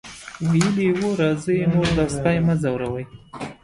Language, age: Pashto, 30-39